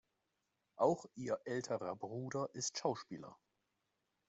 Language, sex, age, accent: German, male, 40-49, Deutschland Deutsch